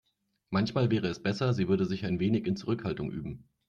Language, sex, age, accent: German, male, 40-49, Deutschland Deutsch